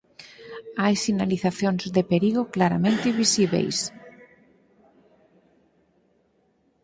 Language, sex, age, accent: Galician, female, 50-59, Normativo (estándar)